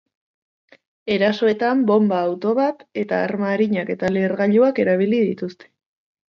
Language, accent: Basque, Erdialdekoa edo Nafarra (Gipuzkoa, Nafarroa)